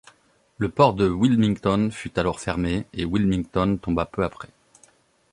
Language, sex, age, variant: French, male, 30-39, Français de métropole